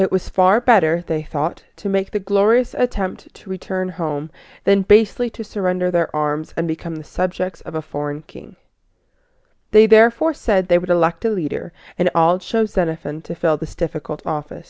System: none